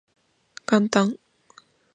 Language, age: Japanese, under 19